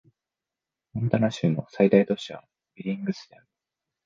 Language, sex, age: Japanese, male, 19-29